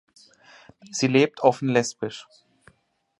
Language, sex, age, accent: German, male, 30-39, Deutschland Deutsch